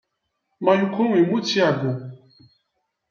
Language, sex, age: Kabyle, male, 30-39